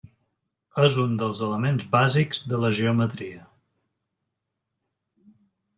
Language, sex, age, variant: Catalan, male, 50-59, Balear